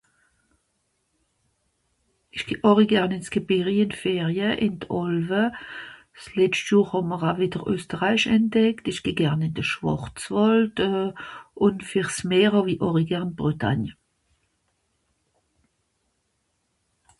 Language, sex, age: Swiss German, female, 60-69